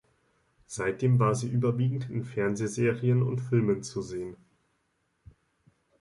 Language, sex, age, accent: German, male, 19-29, Deutschland Deutsch